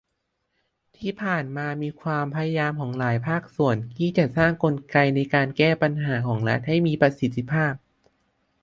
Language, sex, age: Thai, male, under 19